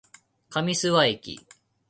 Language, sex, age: Japanese, male, 19-29